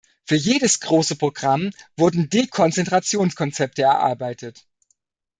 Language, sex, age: German, male, 30-39